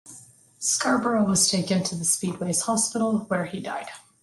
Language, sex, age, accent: English, female, 30-39, Canadian English